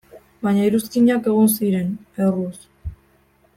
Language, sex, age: Basque, female, 19-29